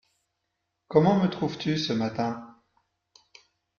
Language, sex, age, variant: French, male, 40-49, Français de métropole